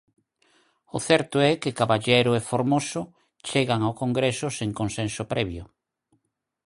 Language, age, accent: Galician, 60-69, Normativo (estándar)